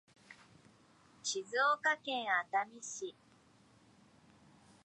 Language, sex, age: Japanese, male, 19-29